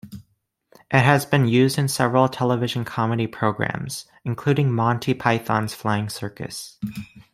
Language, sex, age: English, male, under 19